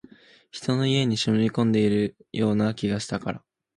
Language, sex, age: Japanese, male, under 19